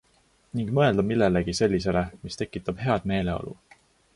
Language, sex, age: Estonian, male, 19-29